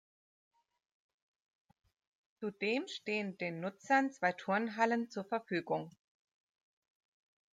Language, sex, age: German, female, 30-39